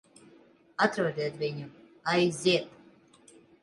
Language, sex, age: Latvian, female, 30-39